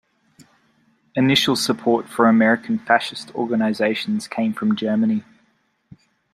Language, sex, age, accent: English, male, 19-29, Australian English